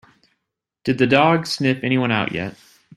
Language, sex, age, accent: English, male, 30-39, United States English